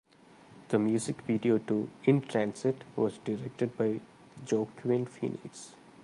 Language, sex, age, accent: English, male, 30-39, India and South Asia (India, Pakistan, Sri Lanka)